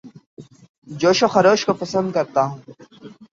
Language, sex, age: Urdu, male, 19-29